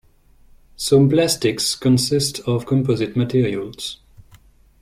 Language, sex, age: English, male, 30-39